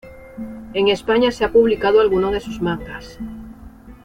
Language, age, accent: Spanish, 40-49, España: Norte peninsular (Asturias, Castilla y León, Cantabria, País Vasco, Navarra, Aragón, La Rioja, Guadalajara, Cuenca)